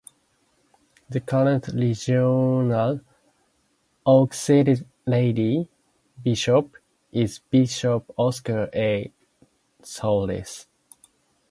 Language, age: English, 19-29